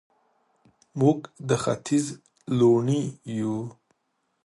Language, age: Pashto, 19-29